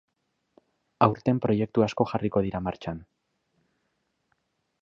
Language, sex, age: Basque, male, 30-39